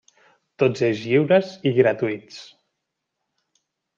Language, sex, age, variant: Catalan, male, 30-39, Central